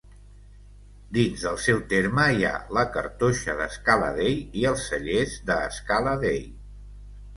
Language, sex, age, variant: Catalan, male, 60-69, Central